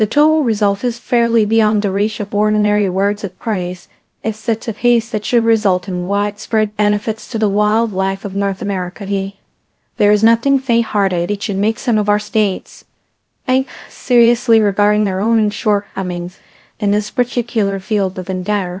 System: TTS, VITS